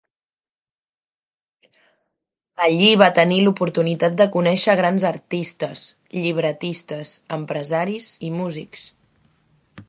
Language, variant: Catalan, Central